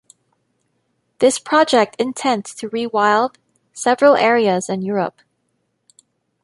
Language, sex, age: English, female, 19-29